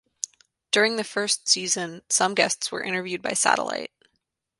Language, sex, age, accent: English, female, 19-29, United States English